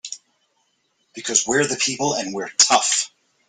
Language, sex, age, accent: English, male, 40-49, United States English